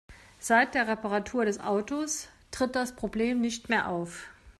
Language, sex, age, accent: German, male, 50-59, Deutschland Deutsch